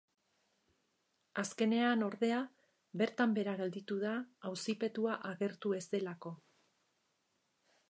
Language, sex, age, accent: Basque, female, 50-59, Erdialdekoa edo Nafarra (Gipuzkoa, Nafarroa)